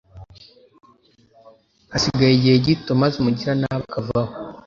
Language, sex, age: Kinyarwanda, male, under 19